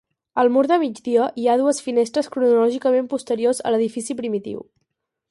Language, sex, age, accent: Catalan, female, under 19, gironí